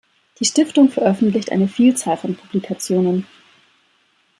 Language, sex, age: German, female, 30-39